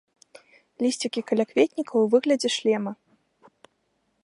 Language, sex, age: Belarusian, female, 19-29